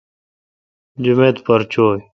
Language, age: Kalkoti, 19-29